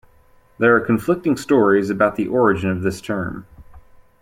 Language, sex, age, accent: English, male, 30-39, United States English